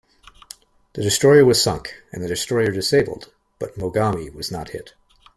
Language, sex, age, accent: English, male, 19-29, United States English